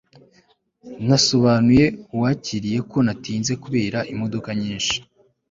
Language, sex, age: Kinyarwanda, male, 19-29